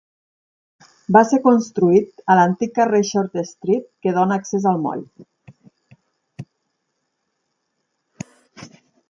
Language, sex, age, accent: Catalan, female, 40-49, Tortosí